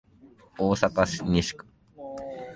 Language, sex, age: Japanese, male, 19-29